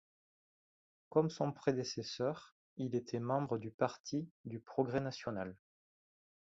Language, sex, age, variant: French, male, 30-39, Français de métropole